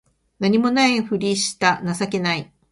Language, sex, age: Japanese, female, 50-59